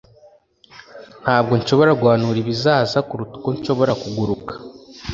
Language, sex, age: Kinyarwanda, male, under 19